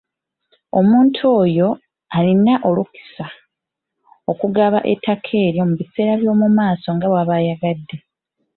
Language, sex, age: Ganda, female, 19-29